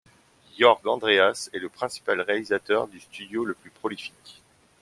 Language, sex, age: French, male, 30-39